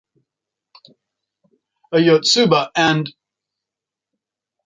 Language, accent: English, England English